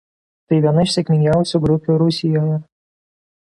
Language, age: Lithuanian, 19-29